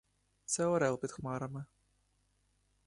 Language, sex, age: Ukrainian, male, 19-29